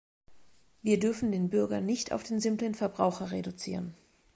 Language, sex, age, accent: German, female, 30-39, Deutschland Deutsch